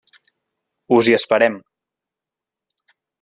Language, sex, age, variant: Catalan, male, 30-39, Nord-Occidental